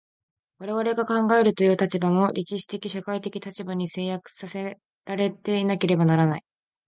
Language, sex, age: Japanese, female, under 19